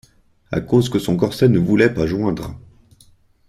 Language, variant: French, Français de métropole